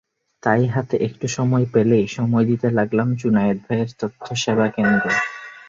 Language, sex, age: Bengali, male, 19-29